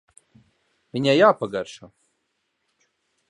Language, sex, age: Latvian, male, 30-39